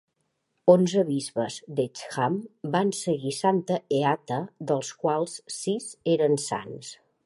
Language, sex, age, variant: Catalan, female, 50-59, Central